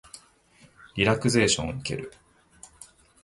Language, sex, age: Japanese, male, 30-39